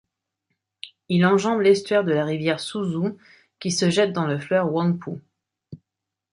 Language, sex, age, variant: French, female, 40-49, Français de métropole